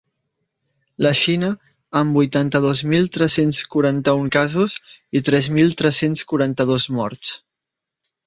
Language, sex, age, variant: Catalan, male, 19-29, Central